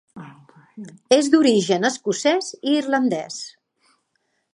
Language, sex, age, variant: Catalan, female, 50-59, Central